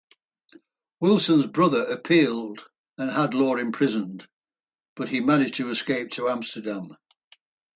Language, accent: English, England English